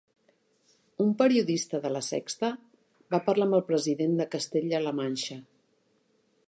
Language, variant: Catalan, Central